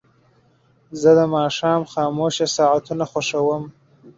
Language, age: Pashto, 19-29